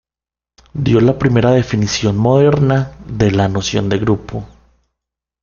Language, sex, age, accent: Spanish, male, 19-29, Caribe: Cuba, Venezuela, Puerto Rico, República Dominicana, Panamá, Colombia caribeña, México caribeño, Costa del golfo de México